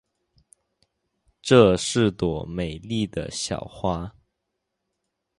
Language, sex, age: Chinese, male, under 19